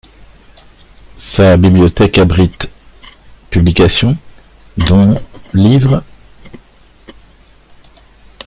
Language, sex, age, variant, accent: French, male, 50-59, Français d'Europe, Français de Belgique